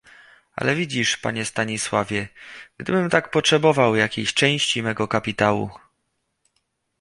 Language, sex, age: Polish, male, 30-39